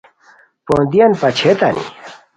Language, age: Khowar, 30-39